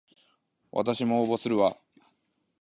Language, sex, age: Japanese, male, 19-29